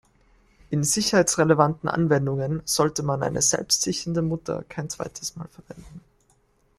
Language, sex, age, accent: German, male, 19-29, Österreichisches Deutsch